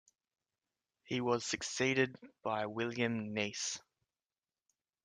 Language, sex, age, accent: English, male, 19-29, Australian English